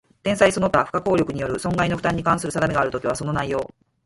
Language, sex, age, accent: Japanese, female, 40-49, 関西弁